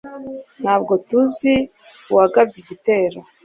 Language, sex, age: Kinyarwanda, female, 30-39